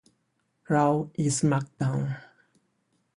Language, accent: Spanish, México